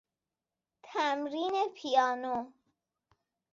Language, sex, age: Persian, male, 19-29